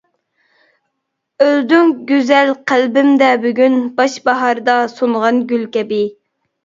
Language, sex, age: Uyghur, female, 30-39